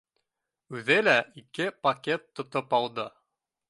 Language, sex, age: Bashkir, male, 19-29